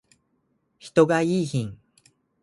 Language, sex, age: Japanese, male, 19-29